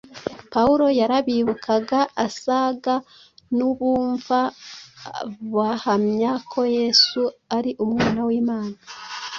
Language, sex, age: Kinyarwanda, female, 30-39